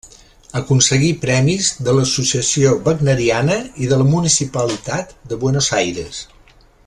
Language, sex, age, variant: Catalan, male, 60-69, Central